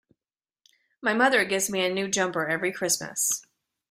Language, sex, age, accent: English, female, 50-59, United States English